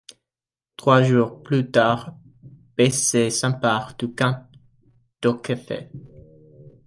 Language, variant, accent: French, Français d'Amérique du Nord, Français des États-Unis